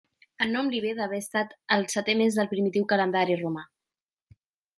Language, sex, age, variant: Catalan, female, 19-29, Central